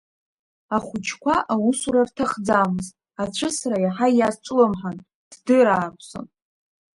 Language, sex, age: Abkhazian, female, under 19